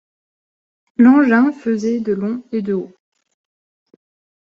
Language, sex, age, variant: French, female, 19-29, Français de métropole